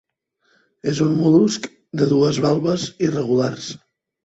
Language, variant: Catalan, Central